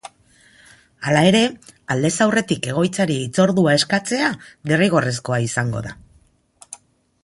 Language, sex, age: Basque, female, 50-59